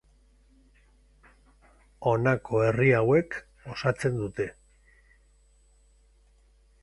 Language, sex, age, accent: Basque, male, 50-59, Mendebalekoa (Araba, Bizkaia, Gipuzkoako mendebaleko herri batzuk)